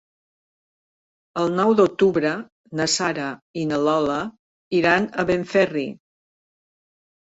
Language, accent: Catalan, mallorquí